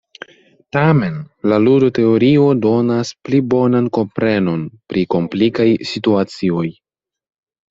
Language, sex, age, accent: Esperanto, male, under 19, Internacia